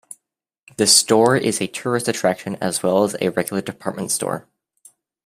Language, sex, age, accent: English, male, under 19, United States English